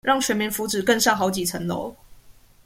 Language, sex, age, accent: Chinese, female, 19-29, 出生地：臺北市